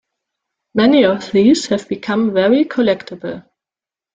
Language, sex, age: English, female, 19-29